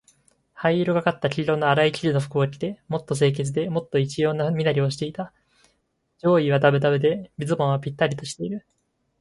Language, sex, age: Japanese, male, 19-29